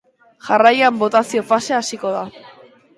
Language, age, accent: Basque, under 19, Mendebalekoa (Araba, Bizkaia, Gipuzkoako mendebaleko herri batzuk)